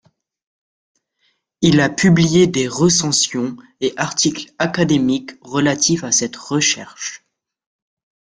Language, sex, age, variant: French, male, under 19, Français de métropole